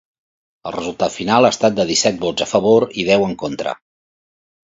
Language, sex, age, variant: Catalan, male, 50-59, Central